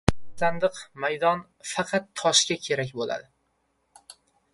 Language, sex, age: Uzbek, male, 19-29